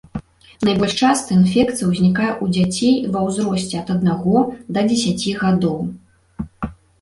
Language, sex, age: Belarusian, female, 19-29